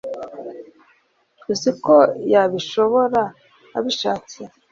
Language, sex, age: Kinyarwanda, male, 40-49